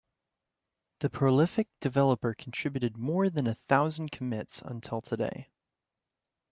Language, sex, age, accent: English, male, 19-29, United States English